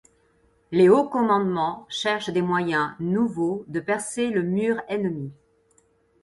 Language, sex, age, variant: French, female, 50-59, Français de métropole